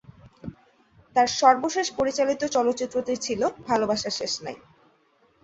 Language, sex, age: Bengali, female, 19-29